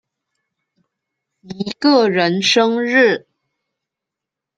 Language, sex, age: Chinese, female, 19-29